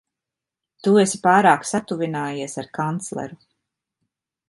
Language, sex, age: Latvian, female, 50-59